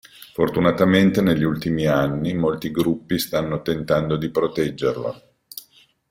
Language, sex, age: Italian, male, 50-59